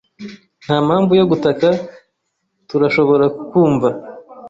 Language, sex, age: Kinyarwanda, male, 30-39